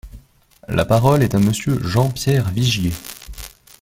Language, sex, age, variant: French, male, 19-29, Français de métropole